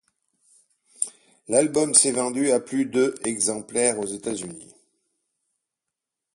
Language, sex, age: French, male, 60-69